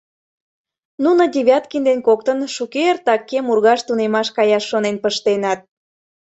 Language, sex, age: Mari, female, 19-29